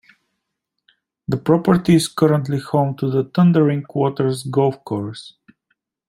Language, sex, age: English, male, 19-29